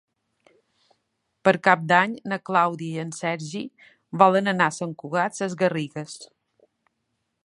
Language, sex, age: Catalan, female, 40-49